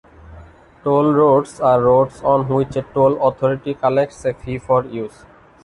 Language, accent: English, India and South Asia (India, Pakistan, Sri Lanka)